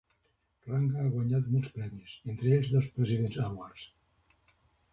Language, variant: Catalan, Central